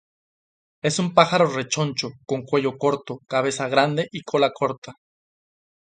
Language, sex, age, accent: Spanish, male, 19-29, México